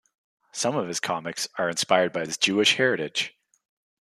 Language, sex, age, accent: English, male, 19-29, Canadian English